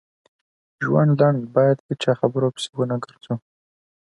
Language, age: Pashto, 19-29